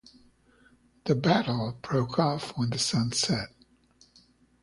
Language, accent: English, United States English